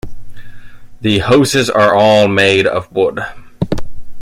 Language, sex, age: English, male, 19-29